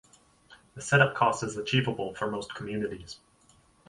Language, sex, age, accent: English, male, 30-39, Canadian English